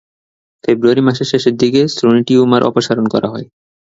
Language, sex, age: Bengali, male, 19-29